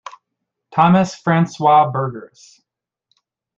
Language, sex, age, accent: English, male, 19-29, United States English